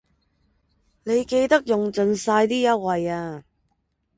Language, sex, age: Cantonese, female, 19-29